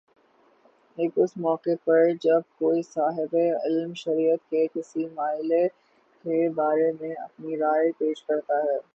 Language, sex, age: Urdu, female, 19-29